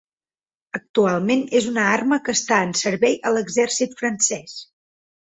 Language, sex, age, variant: Catalan, female, 19-29, Central